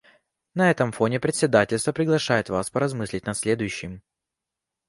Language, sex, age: Russian, male, 19-29